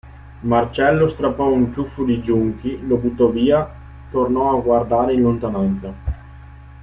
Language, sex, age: Italian, male, 19-29